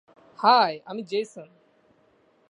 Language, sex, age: Bengali, male, under 19